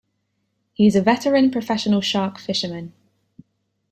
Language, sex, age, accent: English, female, 19-29, England English